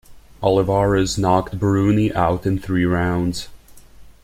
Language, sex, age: English, male, 19-29